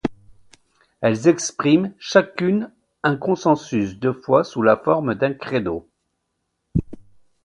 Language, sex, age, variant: French, male, 50-59, Français de métropole